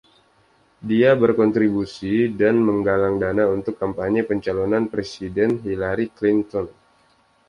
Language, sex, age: Indonesian, male, 19-29